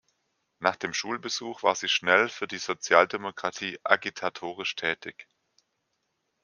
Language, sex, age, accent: German, male, 40-49, Deutschland Deutsch